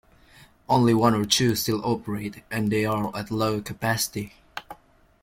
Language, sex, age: English, male, 19-29